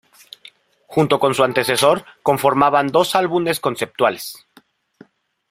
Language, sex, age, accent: Spanish, male, 30-39, México